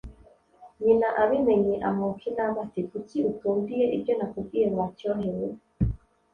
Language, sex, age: Kinyarwanda, female, 30-39